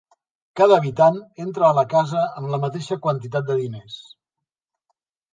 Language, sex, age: Catalan, male, 50-59